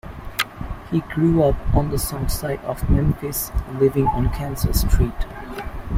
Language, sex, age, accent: English, male, under 19, United States English